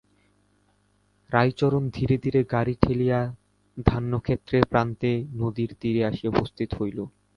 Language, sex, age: Bengali, male, 19-29